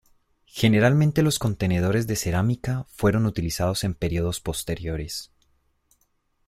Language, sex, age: Spanish, male, 19-29